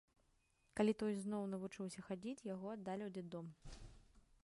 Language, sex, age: Belarusian, female, 19-29